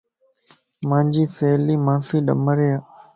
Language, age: Lasi, 19-29